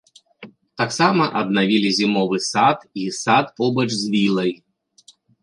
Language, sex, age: Belarusian, male, 40-49